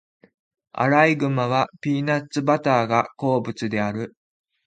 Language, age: Japanese, 19-29